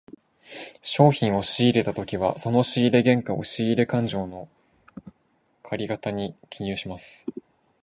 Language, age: Japanese, under 19